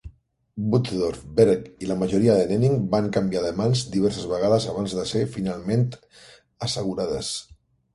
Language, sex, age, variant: Catalan, male, 40-49, Central